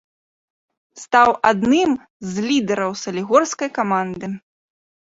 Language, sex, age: Belarusian, female, 30-39